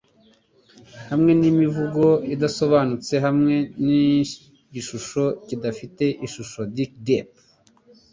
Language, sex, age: Kinyarwanda, male, 30-39